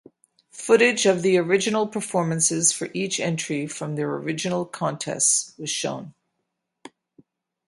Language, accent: English, United States English; Canadian English